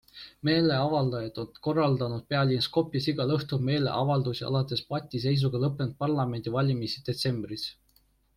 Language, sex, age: Estonian, male, 19-29